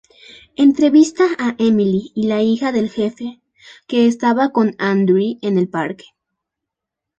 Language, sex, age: Spanish, female, 19-29